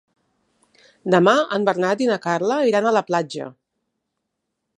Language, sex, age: Catalan, female, 40-49